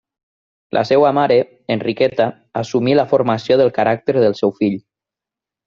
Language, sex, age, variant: Catalan, male, 19-29, Nord-Occidental